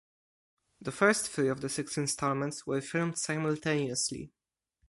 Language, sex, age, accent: English, male, under 19, polish